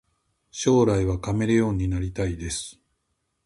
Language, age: Japanese, 50-59